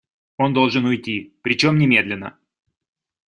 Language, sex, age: Russian, male, 30-39